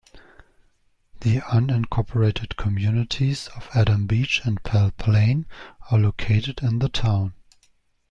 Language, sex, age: English, male, 30-39